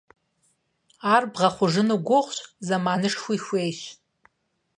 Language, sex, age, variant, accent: Kabardian, female, 30-39, Адыгэбзэ (Къэбэрдей, Кирил, псоми зэдай), Джылэхъстэней (Gilahsteney)